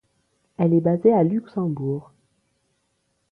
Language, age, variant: French, 30-39, Français de métropole